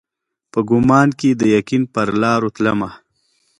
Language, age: Pashto, 30-39